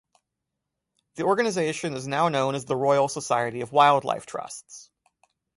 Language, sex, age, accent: English, male, 30-39, United States English